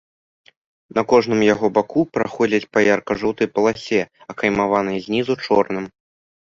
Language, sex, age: Belarusian, male, under 19